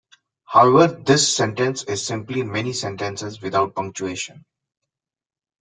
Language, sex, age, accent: English, male, 30-39, India and South Asia (India, Pakistan, Sri Lanka)